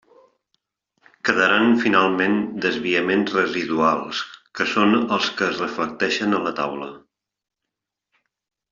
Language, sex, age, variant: Catalan, male, 50-59, Central